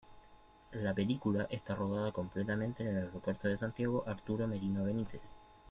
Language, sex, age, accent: Spanish, male, 19-29, Chileno: Chile, Cuyo